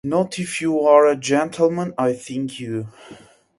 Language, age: English, 19-29